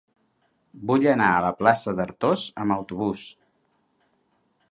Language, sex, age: Catalan, male, 60-69